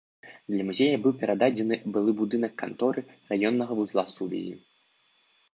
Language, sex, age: Belarusian, male, 19-29